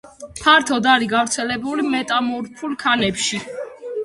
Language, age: Georgian, under 19